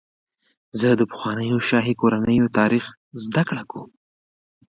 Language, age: Pashto, 19-29